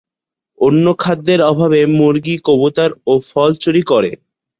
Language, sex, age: Bengali, male, under 19